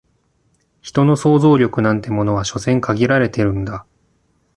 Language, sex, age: Japanese, male, 30-39